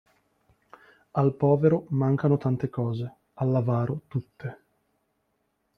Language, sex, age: Italian, male, 19-29